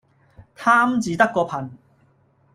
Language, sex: Cantonese, male